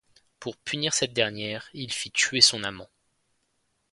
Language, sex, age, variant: French, male, 19-29, Français de métropole